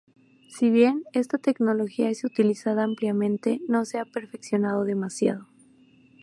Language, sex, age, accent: Spanish, female, 19-29, México